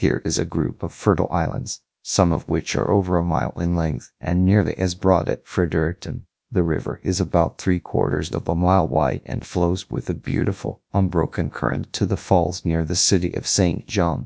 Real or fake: fake